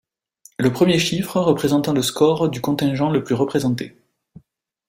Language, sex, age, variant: French, male, 30-39, Français de métropole